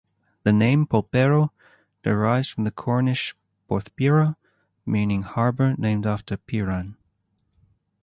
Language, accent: English, Australian English